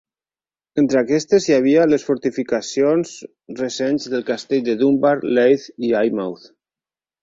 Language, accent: Catalan, valencià